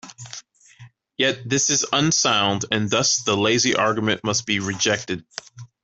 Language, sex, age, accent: English, male, 30-39, United States English